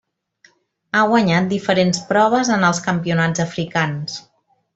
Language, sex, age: Catalan, female, 40-49